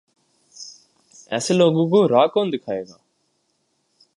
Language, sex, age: Urdu, male, 19-29